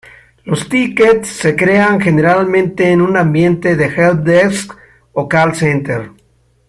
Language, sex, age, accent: Spanish, male, 70-79, México